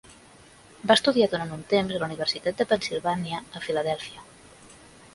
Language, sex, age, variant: Catalan, female, 30-39, Central